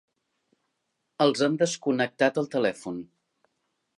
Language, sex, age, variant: Catalan, female, 50-59, Central